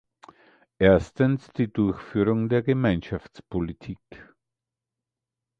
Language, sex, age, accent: German, male, 60-69, Österreichisches Deutsch